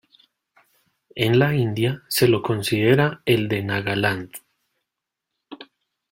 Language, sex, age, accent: Spanish, male, 30-39, Andino-Pacífico: Colombia, Perú, Ecuador, oeste de Bolivia y Venezuela andina